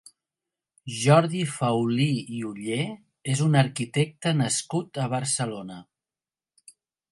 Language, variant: Catalan, Central